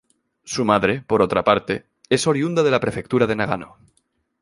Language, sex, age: Spanish, male, 19-29